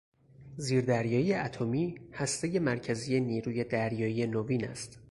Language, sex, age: Persian, male, 30-39